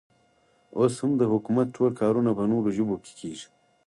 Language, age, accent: Pashto, 19-29, معیاري پښتو